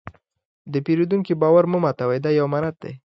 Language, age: Pashto, 19-29